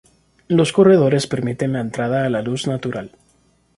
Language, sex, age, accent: Spanish, male, 30-39, América central